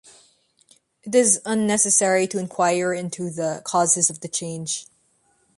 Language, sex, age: English, female, 19-29